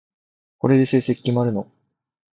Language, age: Japanese, 19-29